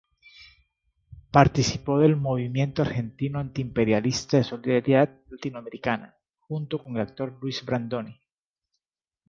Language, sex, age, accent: Spanish, male, 40-49, Caribe: Cuba, Venezuela, Puerto Rico, República Dominicana, Panamá, Colombia caribeña, México caribeño, Costa del golfo de México